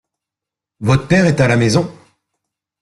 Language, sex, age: French, male, 30-39